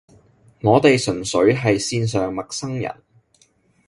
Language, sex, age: Cantonese, male, 19-29